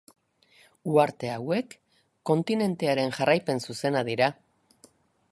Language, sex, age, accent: Basque, female, 60-69, Erdialdekoa edo Nafarra (Gipuzkoa, Nafarroa)